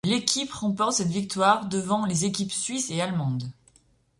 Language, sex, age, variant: French, female, 30-39, Français de métropole